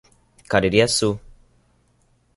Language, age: Portuguese, under 19